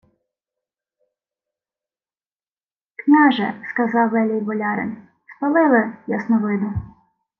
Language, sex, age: Ukrainian, female, 19-29